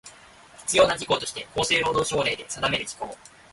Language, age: Japanese, 19-29